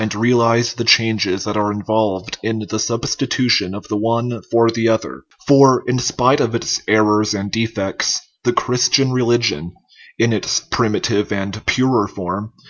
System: none